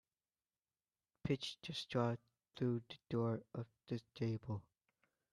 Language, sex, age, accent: English, male, under 19, United States English